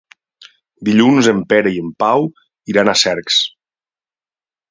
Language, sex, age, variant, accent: Catalan, male, 40-49, Valencià septentrional, valencià